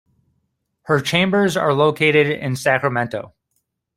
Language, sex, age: English, male, 30-39